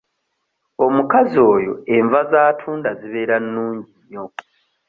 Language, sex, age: Ganda, male, 30-39